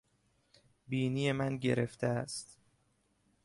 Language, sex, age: Persian, male, 19-29